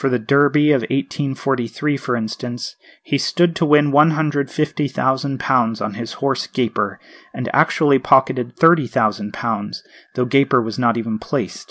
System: none